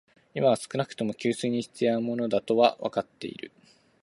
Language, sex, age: Japanese, male, 19-29